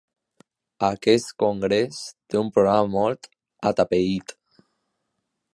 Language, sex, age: Catalan, male, under 19